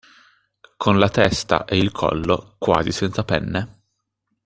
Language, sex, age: Italian, male, 19-29